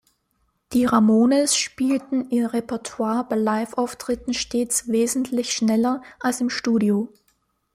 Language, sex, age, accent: German, female, 19-29, Österreichisches Deutsch